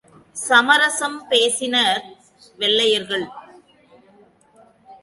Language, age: Tamil, 40-49